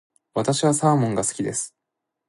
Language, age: Japanese, 19-29